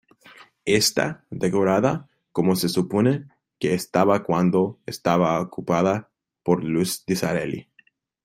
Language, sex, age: Spanish, male, under 19